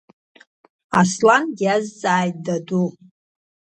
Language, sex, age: Abkhazian, female, 40-49